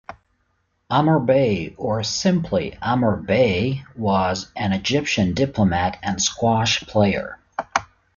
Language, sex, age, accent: English, male, 40-49, United States English